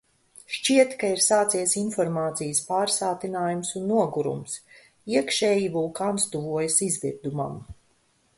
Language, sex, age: Latvian, female, 50-59